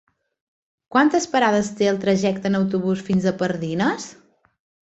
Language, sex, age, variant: Catalan, female, 40-49, Balear